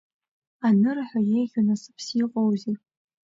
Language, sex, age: Abkhazian, female, under 19